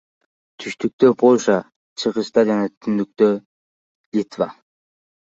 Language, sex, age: Kyrgyz, male, under 19